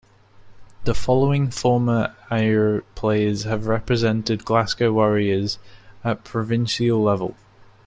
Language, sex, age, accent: English, male, under 19, England English